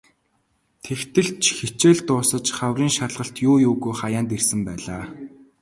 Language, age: Mongolian, 19-29